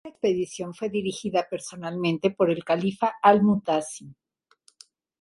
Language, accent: Spanish, México